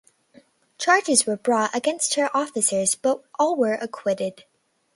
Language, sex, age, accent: English, female, under 19, United States English